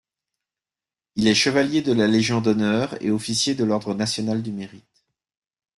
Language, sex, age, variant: French, male, 50-59, Français de métropole